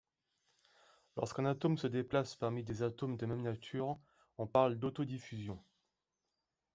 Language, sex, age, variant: French, male, 30-39, Français de métropole